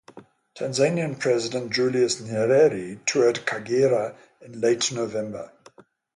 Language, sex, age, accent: English, male, 70-79, England English; Southern African (South Africa, Zimbabwe, Namibia)